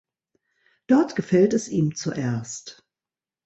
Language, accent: German, Deutschland Deutsch